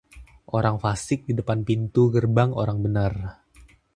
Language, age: Indonesian, 19-29